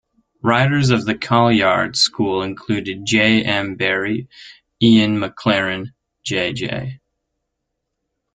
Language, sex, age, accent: English, male, 19-29, United States English